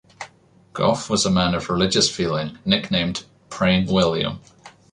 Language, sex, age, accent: English, male, 19-29, England English